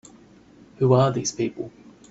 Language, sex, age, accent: English, male, 19-29, Australian English